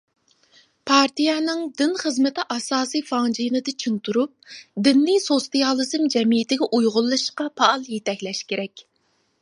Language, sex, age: Uyghur, female, 30-39